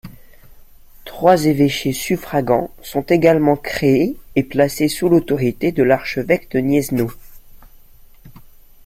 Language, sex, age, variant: French, male, under 19, Français de métropole